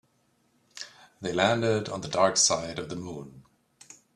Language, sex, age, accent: English, male, 50-59, United States English